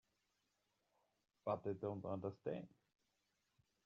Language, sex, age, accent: English, male, 30-39, United States English